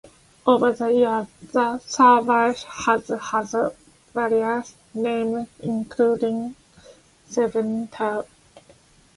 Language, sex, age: English, female, 30-39